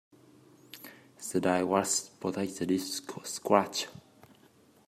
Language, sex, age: English, male, 19-29